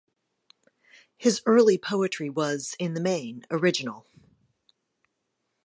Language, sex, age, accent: English, female, 40-49, United States English